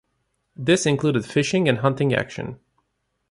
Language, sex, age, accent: English, male, 30-39, United States English